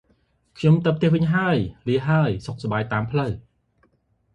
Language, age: Khmer, 30-39